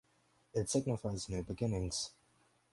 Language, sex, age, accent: English, male, under 19, United States English